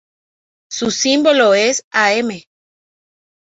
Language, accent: Spanish, España: Norte peninsular (Asturias, Castilla y León, Cantabria, País Vasco, Navarra, Aragón, La Rioja, Guadalajara, Cuenca)